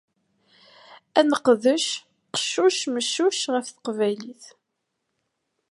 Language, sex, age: Kabyle, female, 19-29